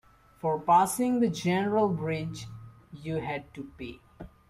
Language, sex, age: English, male, under 19